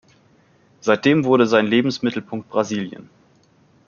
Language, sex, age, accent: German, male, 30-39, Deutschland Deutsch